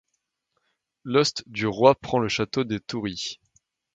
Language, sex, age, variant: French, male, 19-29, Français de métropole